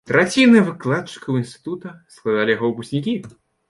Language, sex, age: Belarusian, male, 19-29